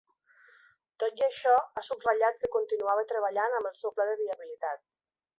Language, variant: Catalan, Nord-Occidental